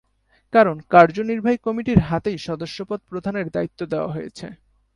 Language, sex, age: Bengali, male, 19-29